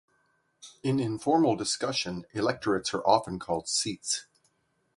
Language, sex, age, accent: English, male, 60-69, United States English